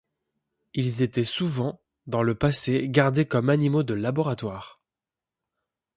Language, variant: French, Français de métropole